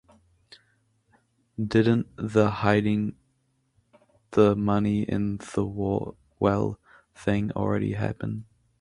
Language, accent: English, New Zealand English